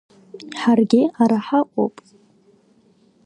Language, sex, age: Abkhazian, female, under 19